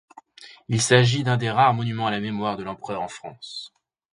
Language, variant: French, Français de métropole